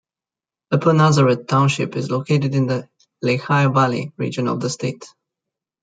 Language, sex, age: English, male, 19-29